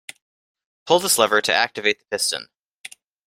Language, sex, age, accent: English, male, 19-29, United States English